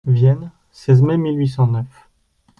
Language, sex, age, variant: French, male, 19-29, Français de métropole